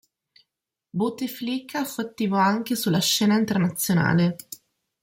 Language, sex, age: Italian, female, 30-39